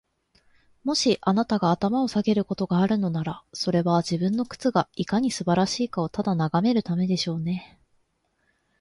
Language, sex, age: Japanese, female, 19-29